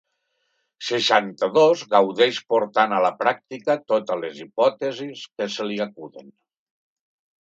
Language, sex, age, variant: Catalan, male, 60-69, Nord-Occidental